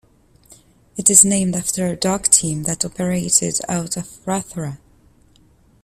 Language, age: English, 19-29